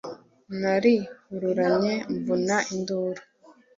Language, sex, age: Kinyarwanda, female, 19-29